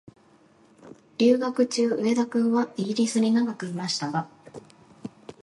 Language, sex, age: Japanese, female, 19-29